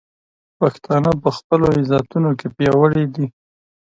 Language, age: Pashto, 19-29